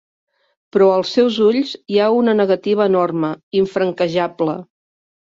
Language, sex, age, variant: Catalan, female, 50-59, Central